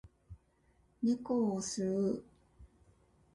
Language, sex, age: Japanese, female, 50-59